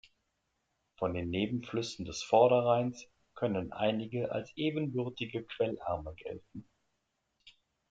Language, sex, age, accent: German, male, 40-49, Deutschland Deutsch